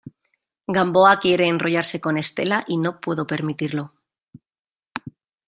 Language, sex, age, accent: Spanish, female, 30-39, España: Centro-Sur peninsular (Madrid, Toledo, Castilla-La Mancha)